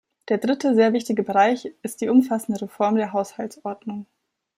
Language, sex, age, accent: German, female, 19-29, Deutschland Deutsch